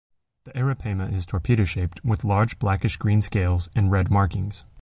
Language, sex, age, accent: English, male, 30-39, United States English